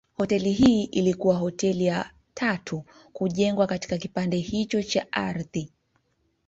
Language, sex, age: Swahili, female, 19-29